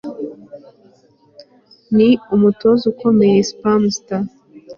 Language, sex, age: Kinyarwanda, female, 19-29